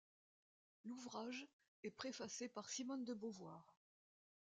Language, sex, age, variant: French, female, 70-79, Français de métropole